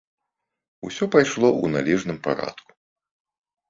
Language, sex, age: Belarusian, male, 40-49